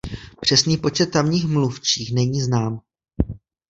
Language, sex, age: Czech, male, 19-29